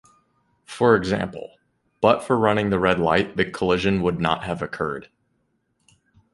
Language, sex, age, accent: English, male, 19-29, United States English